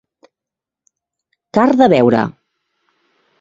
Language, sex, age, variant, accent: Catalan, female, 40-49, Central, Català central